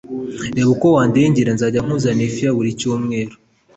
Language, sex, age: Kinyarwanda, male, 19-29